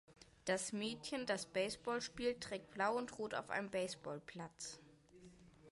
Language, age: German, 19-29